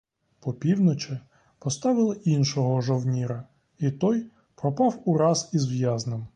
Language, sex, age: Ukrainian, male, 30-39